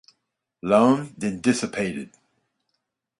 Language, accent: English, United States English